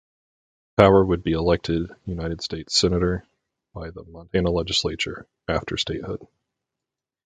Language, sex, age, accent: English, male, 19-29, United States English